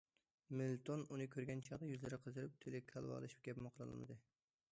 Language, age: Uyghur, 19-29